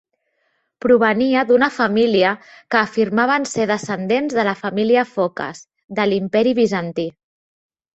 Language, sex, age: Catalan, female, 30-39